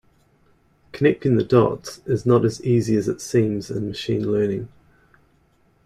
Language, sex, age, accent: English, male, 40-49, New Zealand English